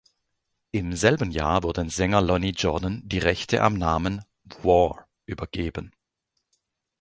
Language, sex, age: German, male, 40-49